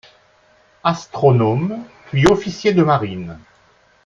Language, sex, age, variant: French, male, 60-69, Français de métropole